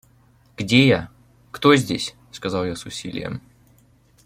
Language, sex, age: Russian, male, 19-29